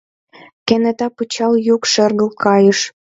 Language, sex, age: Mari, female, 19-29